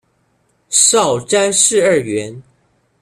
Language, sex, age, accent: Chinese, male, under 19, 出生地：江西省